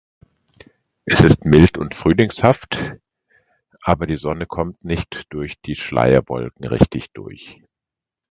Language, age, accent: German, 50-59, Deutschland Deutsch